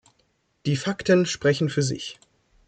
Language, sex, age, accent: German, male, 19-29, Deutschland Deutsch